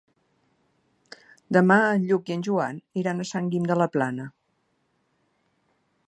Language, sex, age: Catalan, female, 60-69